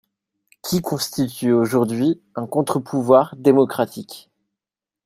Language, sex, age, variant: French, male, 30-39, Français de métropole